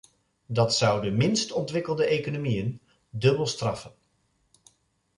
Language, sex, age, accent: Dutch, male, 50-59, Nederlands Nederlands